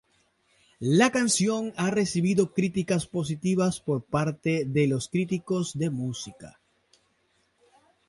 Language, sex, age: Spanish, male, 30-39